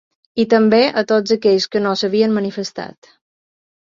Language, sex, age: Catalan, female, 30-39